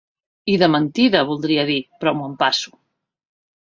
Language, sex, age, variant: Catalan, female, 40-49, Central